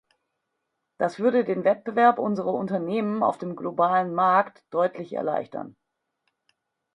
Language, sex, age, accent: German, female, 40-49, Süddeutsch